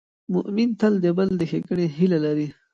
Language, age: Pashto, 19-29